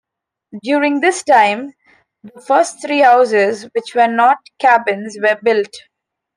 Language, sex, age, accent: English, female, 19-29, India and South Asia (India, Pakistan, Sri Lanka)